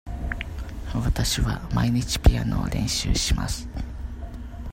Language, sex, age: Japanese, male, 19-29